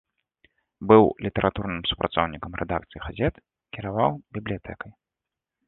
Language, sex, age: Belarusian, male, 19-29